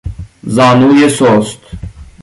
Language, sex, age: Persian, male, under 19